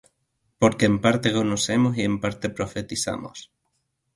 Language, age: Spanish, 19-29